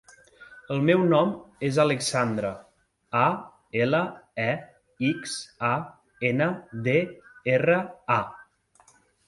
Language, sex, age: Catalan, male, 40-49